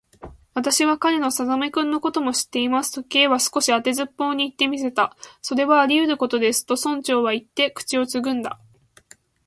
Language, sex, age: Japanese, female, 19-29